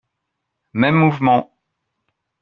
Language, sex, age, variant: French, male, 50-59, Français de métropole